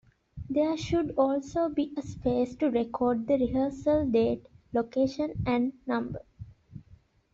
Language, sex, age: English, female, 19-29